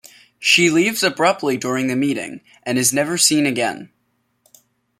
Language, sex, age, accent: English, male, under 19, United States English